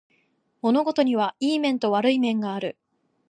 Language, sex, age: Japanese, female, 19-29